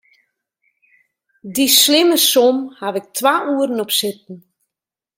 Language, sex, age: Western Frisian, female, 40-49